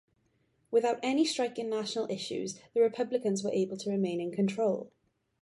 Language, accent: English, Welsh English